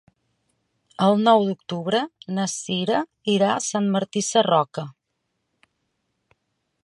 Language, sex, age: Catalan, female, 40-49